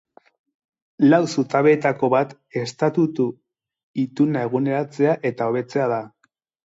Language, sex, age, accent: Basque, male, 40-49, Erdialdekoa edo Nafarra (Gipuzkoa, Nafarroa)